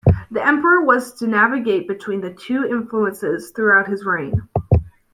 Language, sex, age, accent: English, female, under 19, United States English